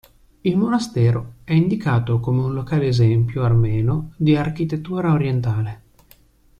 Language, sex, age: Italian, male, 30-39